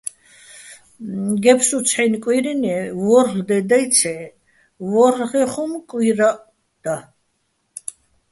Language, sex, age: Bats, female, 60-69